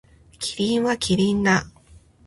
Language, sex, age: Japanese, female, 30-39